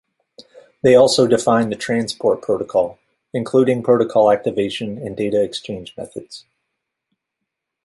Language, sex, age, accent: English, male, 30-39, United States English